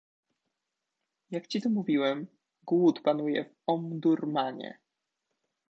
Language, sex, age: Polish, male, 19-29